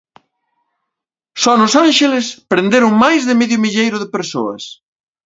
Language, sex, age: Galician, male, 40-49